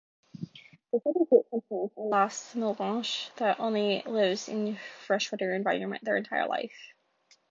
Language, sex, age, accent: English, female, 19-29, United States English